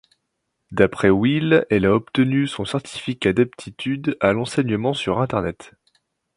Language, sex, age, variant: French, male, 19-29, Français de métropole